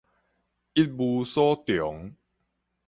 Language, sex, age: Min Nan Chinese, male, 30-39